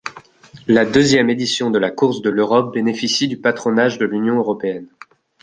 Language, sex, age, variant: French, male, 19-29, Français de métropole